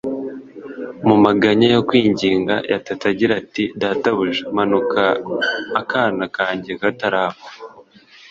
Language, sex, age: Kinyarwanda, male, 19-29